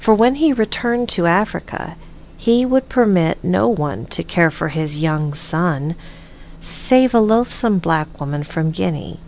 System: none